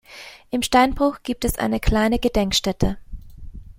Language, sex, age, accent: German, female, 30-39, Österreichisches Deutsch